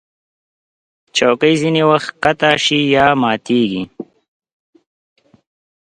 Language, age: Pashto, 19-29